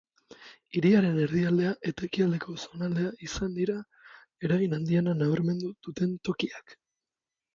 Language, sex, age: Basque, male, 30-39